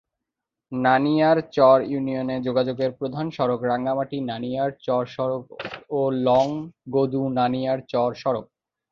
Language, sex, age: Bengali, male, 19-29